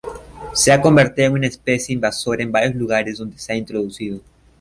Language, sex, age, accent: Spanish, male, under 19, Andino-Pacífico: Colombia, Perú, Ecuador, oeste de Bolivia y Venezuela andina